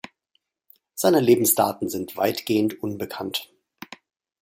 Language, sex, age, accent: German, male, 50-59, Deutschland Deutsch